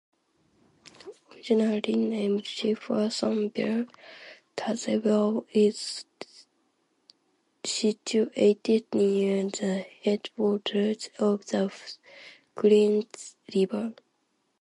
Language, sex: English, female